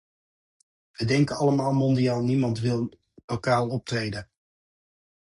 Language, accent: Dutch, Nederlands Nederlands